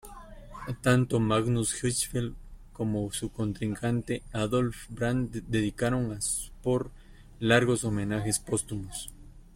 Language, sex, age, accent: Spanish, male, 30-39, América central